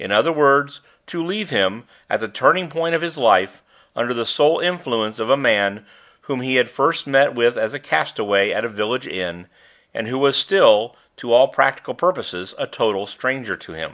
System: none